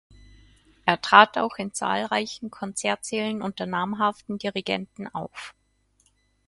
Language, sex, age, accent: German, female, 30-39, Österreichisches Deutsch